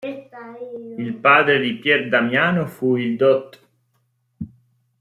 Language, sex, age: Italian, male, 30-39